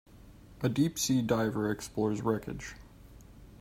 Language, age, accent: English, 19-29, United States English